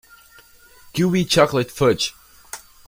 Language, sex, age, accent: English, male, under 19, United States English